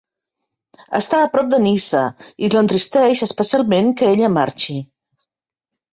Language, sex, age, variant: Catalan, female, 50-59, Central